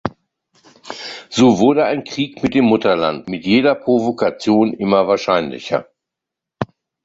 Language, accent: German, Deutschland Deutsch